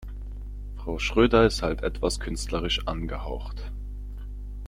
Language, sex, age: German, male, 19-29